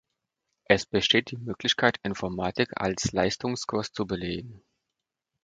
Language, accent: German, Polnisch Deutsch